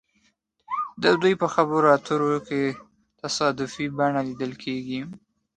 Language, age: Pashto, 19-29